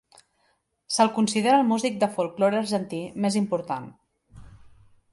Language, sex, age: Catalan, female, 30-39